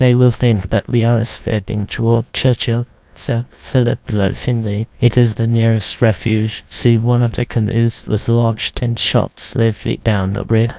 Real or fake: fake